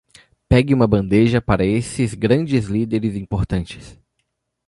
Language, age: Portuguese, 19-29